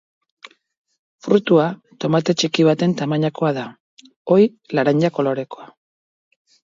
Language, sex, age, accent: Basque, female, 40-49, Mendebalekoa (Araba, Bizkaia, Gipuzkoako mendebaleko herri batzuk)